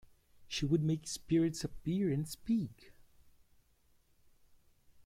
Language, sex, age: English, male, 30-39